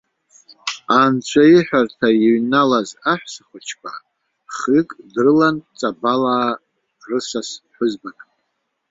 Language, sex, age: Abkhazian, male, 60-69